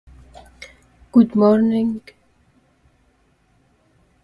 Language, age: English, 19-29